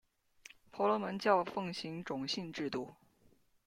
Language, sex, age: Chinese, female, 19-29